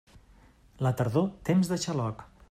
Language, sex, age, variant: Catalan, male, 40-49, Central